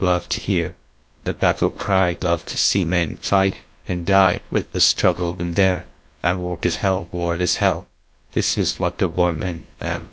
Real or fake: fake